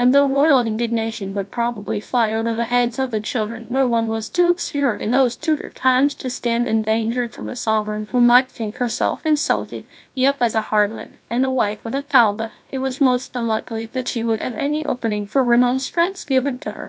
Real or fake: fake